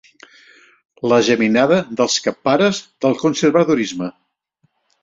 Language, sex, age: Catalan, male, 70-79